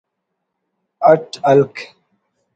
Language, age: Brahui, 30-39